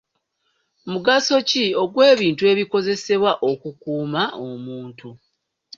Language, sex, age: Ganda, female, 30-39